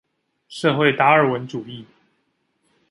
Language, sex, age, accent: Chinese, male, 19-29, 出生地：臺北市